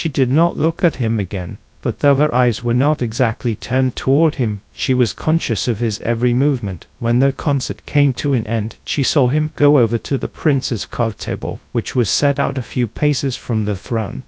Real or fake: fake